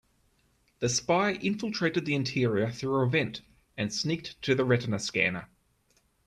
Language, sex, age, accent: English, male, 30-39, Australian English